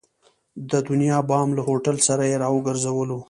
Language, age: Pashto, 19-29